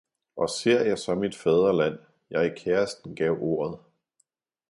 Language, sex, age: Danish, male, 40-49